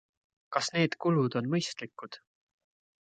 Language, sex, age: Estonian, male, 19-29